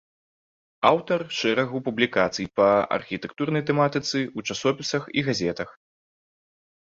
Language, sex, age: Belarusian, male, 19-29